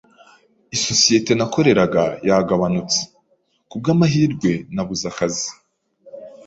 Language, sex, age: Kinyarwanda, female, 19-29